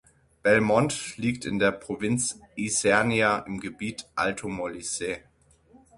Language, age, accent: German, 30-39, Deutschland Deutsch